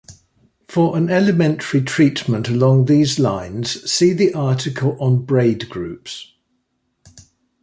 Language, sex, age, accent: English, male, 70-79, England English